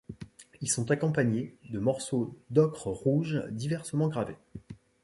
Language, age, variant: French, 40-49, Français de métropole